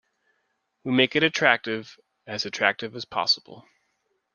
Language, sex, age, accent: English, male, 30-39, United States English